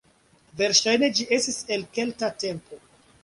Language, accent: Esperanto, Internacia